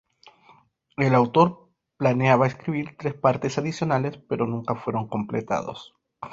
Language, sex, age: Spanish, male, 30-39